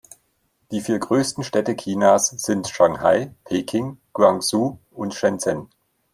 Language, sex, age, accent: German, male, 40-49, Deutschland Deutsch